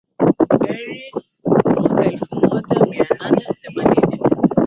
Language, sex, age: Swahili, female, 19-29